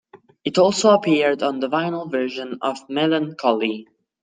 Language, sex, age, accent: English, male, under 19, United States English